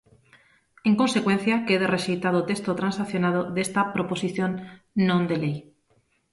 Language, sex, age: Galician, female, 30-39